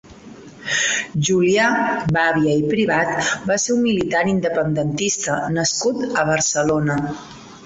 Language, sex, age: Catalan, female, 40-49